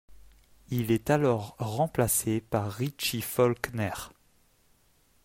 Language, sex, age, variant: French, male, 19-29, Français de métropole